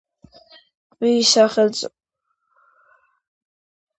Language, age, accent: Georgian, under 19, ჩვეულებრივი